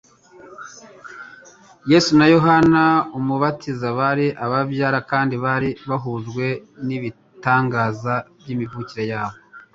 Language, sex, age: Kinyarwanda, male, 40-49